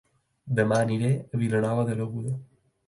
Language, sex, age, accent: Catalan, male, under 19, mallorquí